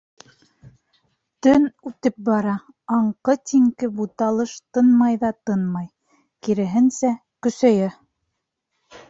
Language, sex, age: Bashkir, female, 19-29